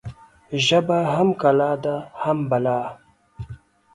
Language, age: Pashto, 19-29